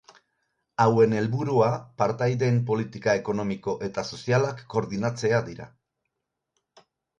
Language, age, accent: Basque, 60-69, Erdialdekoa edo Nafarra (Gipuzkoa, Nafarroa)